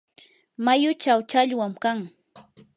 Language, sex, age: Yanahuanca Pasco Quechua, female, 19-29